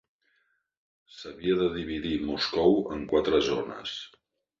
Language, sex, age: Catalan, male, 50-59